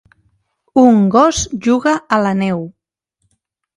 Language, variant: Catalan, Central